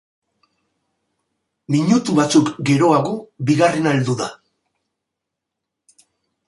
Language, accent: Basque, Mendebalekoa (Araba, Bizkaia, Gipuzkoako mendebaleko herri batzuk)